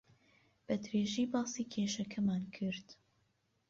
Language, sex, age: Central Kurdish, female, 19-29